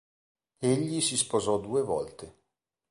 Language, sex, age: Italian, male, 40-49